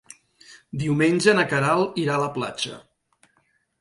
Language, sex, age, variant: Catalan, male, 50-59, Central